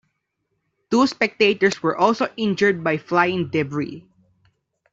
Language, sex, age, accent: English, male, under 19, Filipino